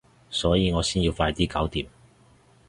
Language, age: Cantonese, 30-39